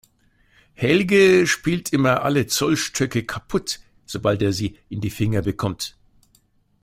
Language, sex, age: German, male, 60-69